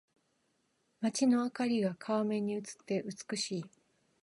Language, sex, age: Japanese, female, 50-59